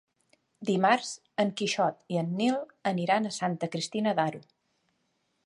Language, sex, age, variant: Catalan, female, 40-49, Central